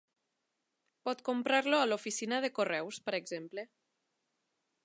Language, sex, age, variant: Catalan, female, 30-39, Nord-Occidental